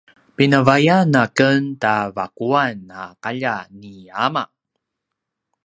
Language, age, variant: Paiwan, 30-39, pinayuanan a kinaikacedasan (東排灣語)